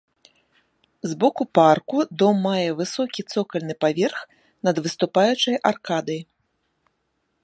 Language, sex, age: Belarusian, female, 30-39